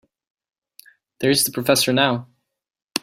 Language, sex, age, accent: English, male, 19-29, United States English